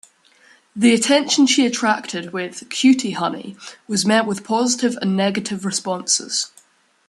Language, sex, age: English, male, under 19